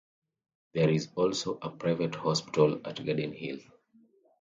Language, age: English, 30-39